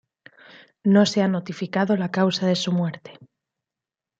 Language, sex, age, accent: Spanish, female, 30-39, España: Centro-Sur peninsular (Madrid, Toledo, Castilla-La Mancha)